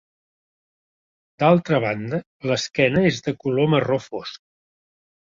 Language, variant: Catalan, Central